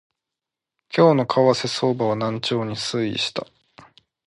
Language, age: Japanese, 19-29